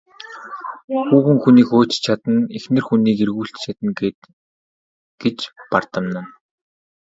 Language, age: Mongolian, 19-29